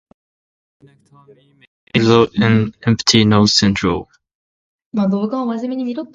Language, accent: English, United States English